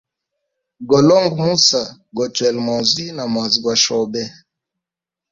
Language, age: Hemba, 19-29